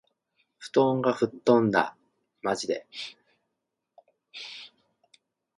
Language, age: Japanese, 40-49